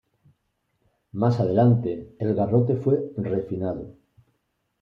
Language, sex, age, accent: Spanish, male, 50-59, España: Sur peninsular (Andalucia, Extremadura, Murcia)